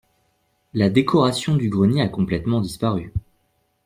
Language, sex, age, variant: French, male, 19-29, Français de métropole